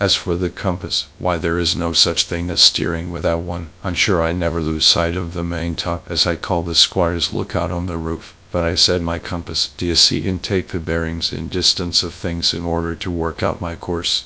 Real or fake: fake